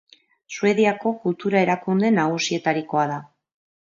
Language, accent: Basque, Mendebalekoa (Araba, Bizkaia, Gipuzkoako mendebaleko herri batzuk)